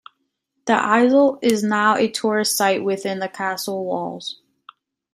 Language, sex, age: English, female, 19-29